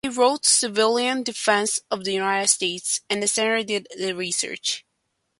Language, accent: English, United States English